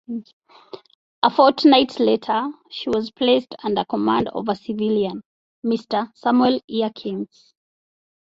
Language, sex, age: English, female, 19-29